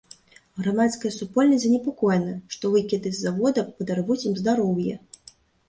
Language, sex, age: Belarusian, female, 30-39